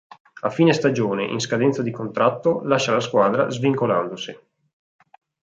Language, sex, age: Italian, male, 19-29